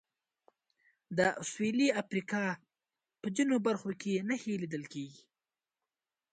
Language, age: Pashto, 19-29